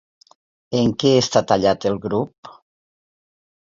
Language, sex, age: Catalan, female, 60-69